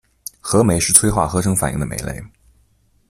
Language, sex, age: Chinese, male, under 19